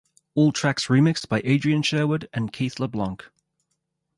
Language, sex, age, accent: English, male, 30-39, Australian English